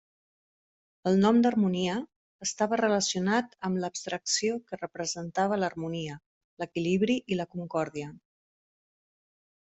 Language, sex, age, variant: Catalan, female, 30-39, Central